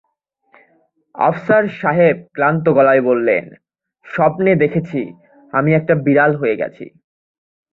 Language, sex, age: Bengali, male, under 19